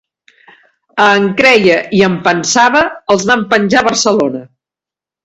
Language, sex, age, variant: Catalan, female, 50-59, Central